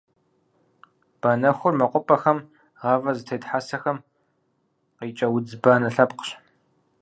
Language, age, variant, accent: Kabardian, 19-29, Адыгэбзэ (Къэбэрдей, Кирил, псоми зэдай), Джылэхъстэней (Gilahsteney)